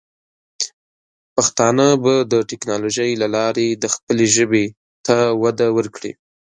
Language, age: Pashto, under 19